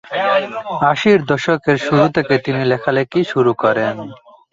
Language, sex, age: Bengali, male, 19-29